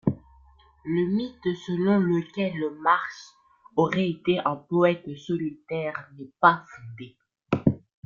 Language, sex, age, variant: French, male, 19-29, Français de métropole